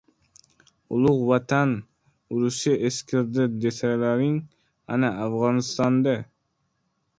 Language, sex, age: Uzbek, male, under 19